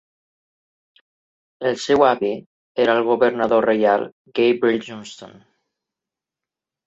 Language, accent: Catalan, valencià